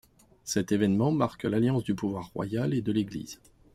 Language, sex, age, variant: French, male, 50-59, Français de métropole